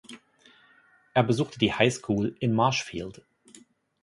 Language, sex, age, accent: German, male, 30-39, Deutschland Deutsch